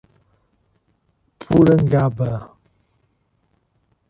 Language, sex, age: Portuguese, male, 40-49